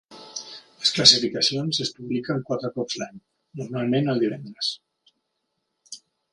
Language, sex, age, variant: Catalan, male, 40-49, Central